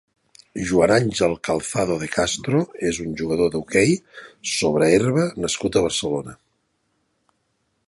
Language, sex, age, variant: Catalan, male, 50-59, Central